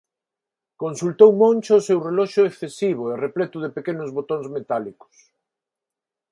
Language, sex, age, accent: Galician, male, 50-59, Neofalante